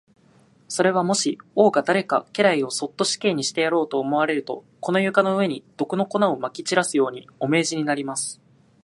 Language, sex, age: Japanese, male, 19-29